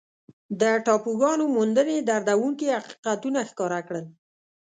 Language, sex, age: Pashto, female, 50-59